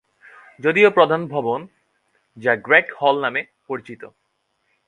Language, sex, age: Bengali, male, 19-29